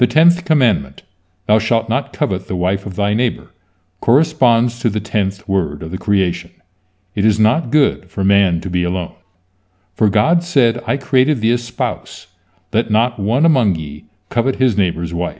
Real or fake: real